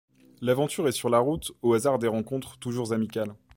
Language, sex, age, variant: French, male, 19-29, Français de métropole